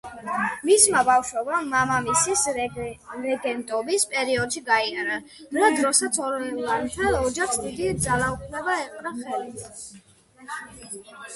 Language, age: Georgian, 30-39